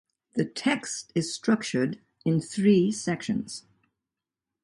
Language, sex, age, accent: English, female, 70-79, United States English